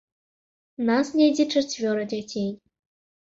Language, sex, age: Belarusian, female, 19-29